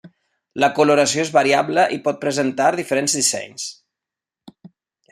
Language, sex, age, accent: Catalan, male, 40-49, valencià